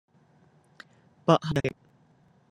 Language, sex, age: Cantonese, male, 19-29